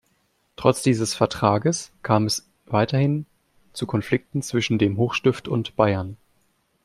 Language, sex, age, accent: German, male, 19-29, Deutschland Deutsch